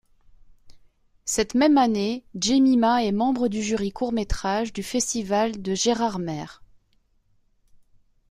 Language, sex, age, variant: French, female, 30-39, Français de métropole